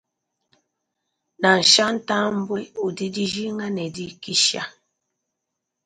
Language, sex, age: Luba-Lulua, female, 30-39